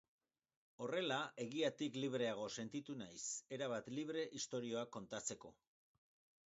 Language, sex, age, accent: Basque, male, 60-69, Mendebalekoa (Araba, Bizkaia, Gipuzkoako mendebaleko herri batzuk)